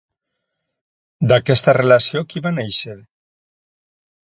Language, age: Catalan, 60-69